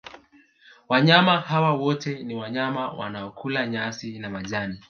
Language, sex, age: Swahili, male, 19-29